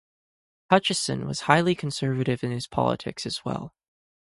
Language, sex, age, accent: English, male, 19-29, United States English